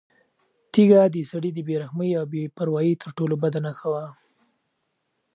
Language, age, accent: Pashto, 19-29, پکتیا ولایت، احمدزی